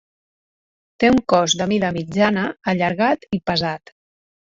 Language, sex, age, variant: Catalan, female, 30-39, Central